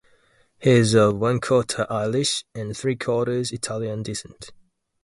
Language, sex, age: English, male, 19-29